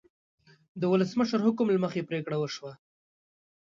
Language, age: Pashto, 19-29